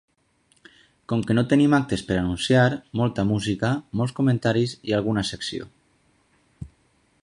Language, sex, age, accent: Catalan, male, 19-29, valencià